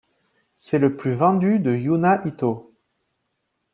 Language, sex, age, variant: French, male, 30-39, Français de métropole